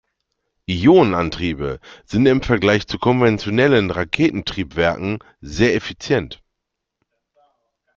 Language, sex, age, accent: German, male, 30-39, Deutschland Deutsch